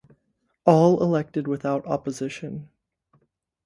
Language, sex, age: English, male, 19-29